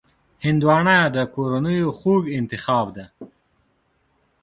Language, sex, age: Pashto, male, 19-29